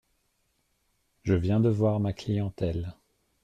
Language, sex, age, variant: French, male, 30-39, Français de métropole